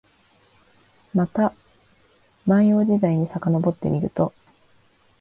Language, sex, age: Japanese, female, 19-29